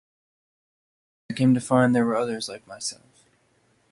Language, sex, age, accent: English, male, 19-29, United States English